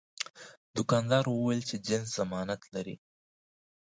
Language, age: Pashto, 19-29